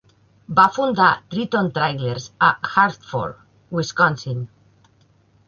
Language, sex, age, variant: Catalan, female, 30-39, Central